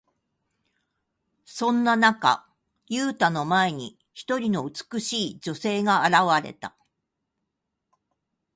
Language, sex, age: Japanese, female, 60-69